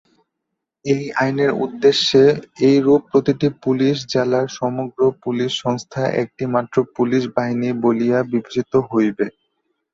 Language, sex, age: Bengali, male, 19-29